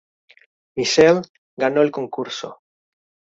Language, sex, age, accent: Spanish, male, 19-29, España: Centro-Sur peninsular (Madrid, Toledo, Castilla-La Mancha)